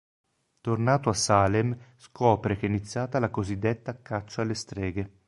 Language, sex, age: Italian, male, 40-49